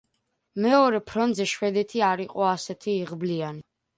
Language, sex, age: Georgian, male, under 19